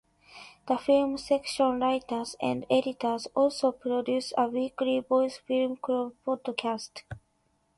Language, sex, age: English, female, 19-29